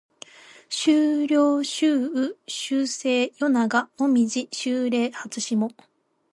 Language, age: Japanese, 19-29